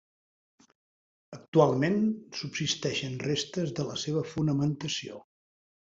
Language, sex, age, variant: Catalan, male, 60-69, Central